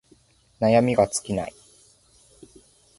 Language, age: Japanese, 19-29